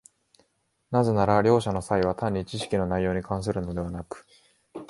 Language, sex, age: Japanese, male, 19-29